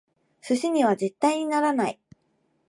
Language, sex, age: Japanese, female, 19-29